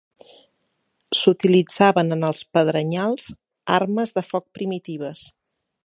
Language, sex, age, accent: Catalan, female, 50-59, central; septentrional